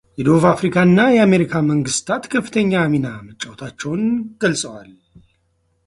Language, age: Amharic, 30-39